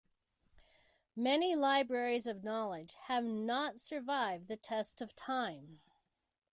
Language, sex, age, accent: English, female, 60-69, United States English